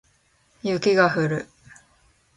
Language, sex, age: Japanese, female, 19-29